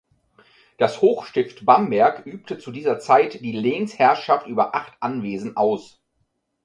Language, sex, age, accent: German, male, 50-59, Deutschland Deutsch